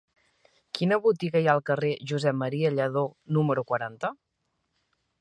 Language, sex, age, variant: Catalan, female, 40-49, Central